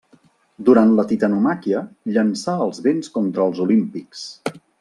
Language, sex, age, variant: Catalan, male, 50-59, Central